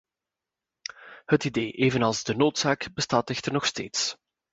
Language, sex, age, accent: Dutch, male, 30-39, Belgisch Nederlands